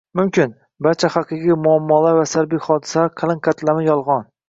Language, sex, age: Uzbek, male, 19-29